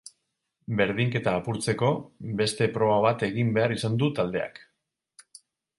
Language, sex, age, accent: Basque, male, 40-49, Mendebalekoa (Araba, Bizkaia, Gipuzkoako mendebaleko herri batzuk)